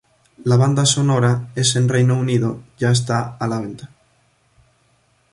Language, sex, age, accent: Spanish, male, 19-29, España: Norte peninsular (Asturias, Castilla y León, Cantabria, País Vasco, Navarra, Aragón, La Rioja, Guadalajara, Cuenca)